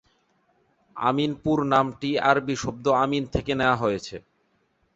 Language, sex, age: Bengali, male, 19-29